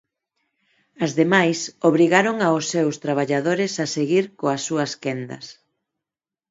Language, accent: Galician, Neofalante